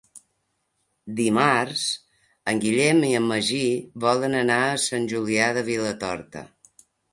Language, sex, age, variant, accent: Catalan, female, 60-69, Balear, mallorquí